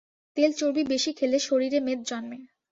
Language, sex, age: Bengali, female, 19-29